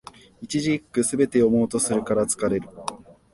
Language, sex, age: Japanese, male, 19-29